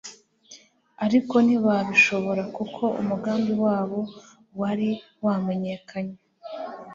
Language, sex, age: Kinyarwanda, female, 19-29